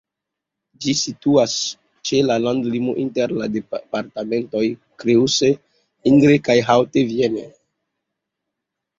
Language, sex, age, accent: Esperanto, male, 30-39, Internacia